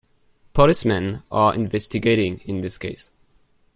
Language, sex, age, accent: English, male, 19-29, United States English